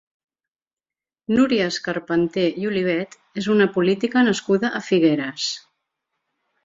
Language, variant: Catalan, Central